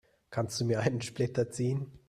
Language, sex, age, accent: German, male, 30-39, Deutschland Deutsch